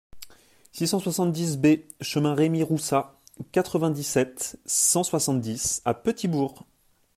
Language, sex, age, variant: French, male, 19-29, Français de métropole